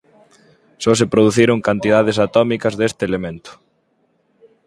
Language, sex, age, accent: Galician, male, 19-29, Atlántico (seseo e gheada)